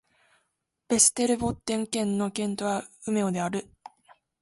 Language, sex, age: Japanese, female, 19-29